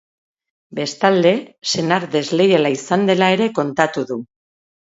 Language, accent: Basque, Erdialdekoa edo Nafarra (Gipuzkoa, Nafarroa)